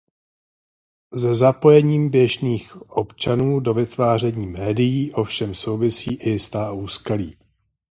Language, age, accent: Czech, 40-49, pražský